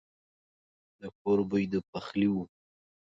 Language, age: Pashto, 30-39